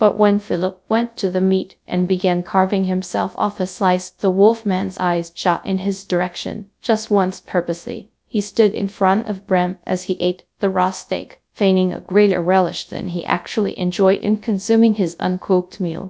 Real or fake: fake